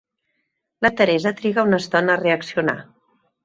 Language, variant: Catalan, Central